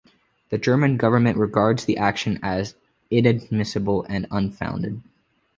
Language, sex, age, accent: English, male, 19-29, United States English